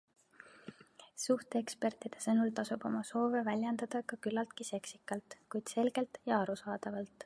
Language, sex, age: Estonian, female, 19-29